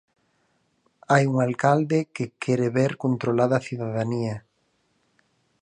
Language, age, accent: Galician, 40-49, Normativo (estándar)